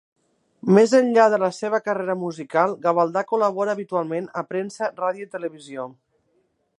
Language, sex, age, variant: Catalan, female, 40-49, Nord-Occidental